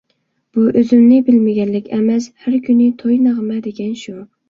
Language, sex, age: Uyghur, female, 19-29